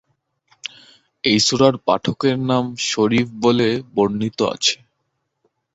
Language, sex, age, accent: Bengali, male, 19-29, শুদ্ধ বাংলা